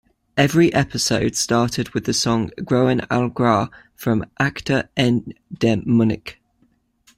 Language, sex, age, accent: English, male, 19-29, England English